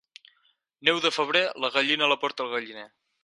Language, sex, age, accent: Catalan, male, 19-29, Garrotxi